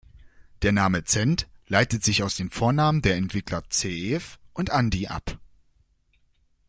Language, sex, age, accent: German, male, under 19, Deutschland Deutsch